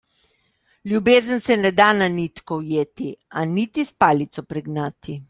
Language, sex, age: Slovenian, female, 60-69